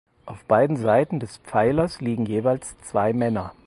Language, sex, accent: German, male, Deutschland Deutsch